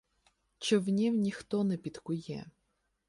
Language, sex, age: Ukrainian, female, 30-39